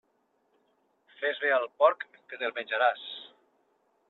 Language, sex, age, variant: Catalan, male, 40-49, Nord-Occidental